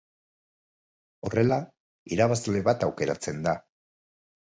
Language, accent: Basque, Mendebalekoa (Araba, Bizkaia, Gipuzkoako mendebaleko herri batzuk)